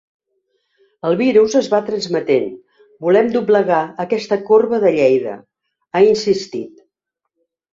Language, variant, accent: Catalan, Central, central